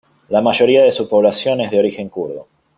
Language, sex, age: Spanish, male, 40-49